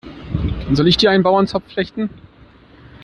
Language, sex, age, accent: German, male, 30-39, Deutschland Deutsch